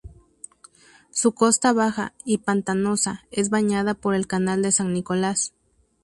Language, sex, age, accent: Spanish, female, 30-39, México